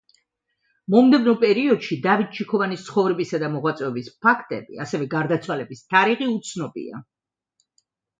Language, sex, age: Georgian, female, 60-69